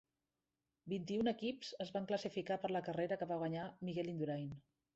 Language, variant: Catalan, Central